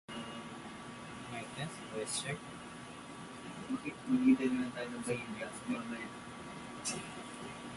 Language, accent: English, Filipino